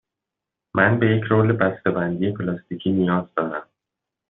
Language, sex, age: Persian, male, 19-29